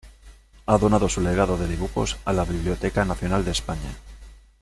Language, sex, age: Spanish, male, 40-49